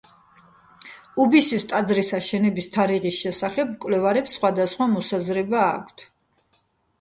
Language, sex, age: Georgian, female, 40-49